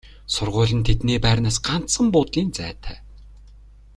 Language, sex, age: Mongolian, male, 19-29